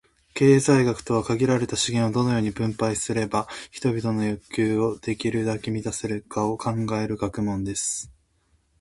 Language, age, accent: Japanese, 19-29, 標準語